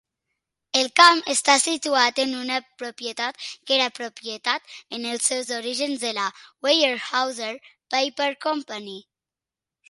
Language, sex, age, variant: Catalan, female, 40-49, Nord-Occidental